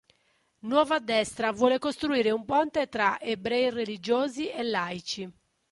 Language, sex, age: Italian, female, 50-59